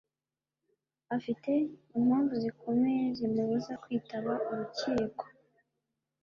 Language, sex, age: Kinyarwanda, female, under 19